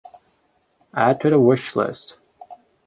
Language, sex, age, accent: English, male, 30-39, United States English